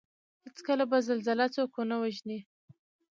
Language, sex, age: Pashto, female, under 19